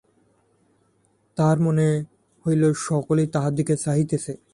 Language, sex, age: Bengali, male, 19-29